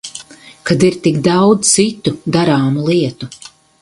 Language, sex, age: Latvian, female, 50-59